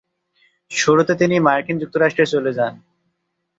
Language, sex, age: Bengali, male, 19-29